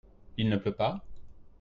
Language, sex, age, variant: French, male, 30-39, Français de métropole